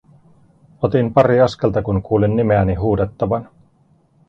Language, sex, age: Finnish, male, 40-49